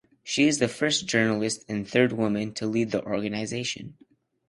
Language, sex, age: English, male, under 19